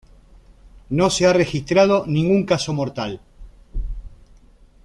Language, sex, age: Spanish, male, 40-49